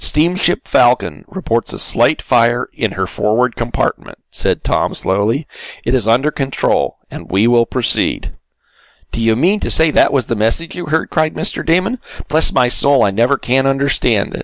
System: none